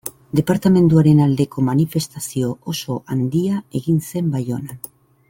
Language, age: Basque, 50-59